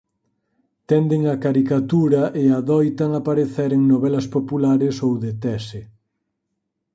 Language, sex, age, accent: Galician, male, 30-39, Normativo (estándar)